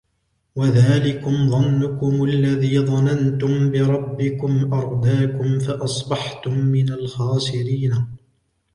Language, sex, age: Arabic, male, 19-29